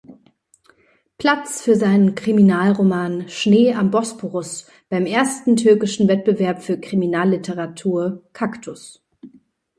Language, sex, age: German, female, 19-29